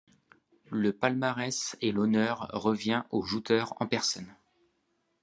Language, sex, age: French, male, 30-39